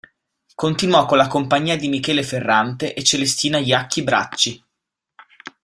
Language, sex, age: Italian, male, 19-29